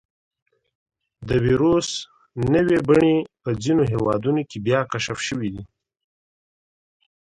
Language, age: Pashto, 30-39